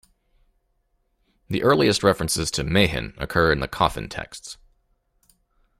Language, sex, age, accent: English, male, 40-49, United States English